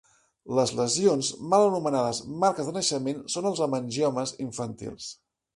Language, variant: Catalan, Central